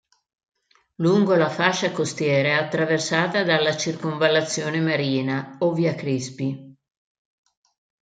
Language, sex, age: Italian, female, 60-69